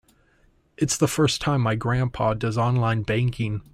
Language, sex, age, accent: English, male, 19-29, United States English